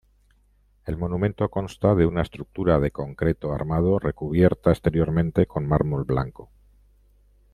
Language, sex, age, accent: Spanish, male, 50-59, España: Norte peninsular (Asturias, Castilla y León, Cantabria, País Vasco, Navarra, Aragón, La Rioja, Guadalajara, Cuenca)